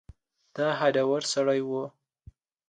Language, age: Pashto, under 19